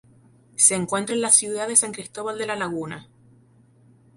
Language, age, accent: Spanish, 19-29, España: Islas Canarias